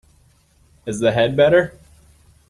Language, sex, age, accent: English, male, 19-29, United States English